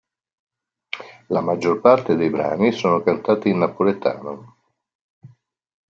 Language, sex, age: Italian, male, 50-59